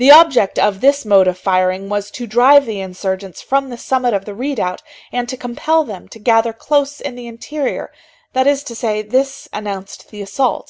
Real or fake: real